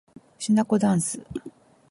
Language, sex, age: Japanese, female, 40-49